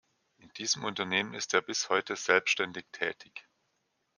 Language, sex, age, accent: German, male, 40-49, Deutschland Deutsch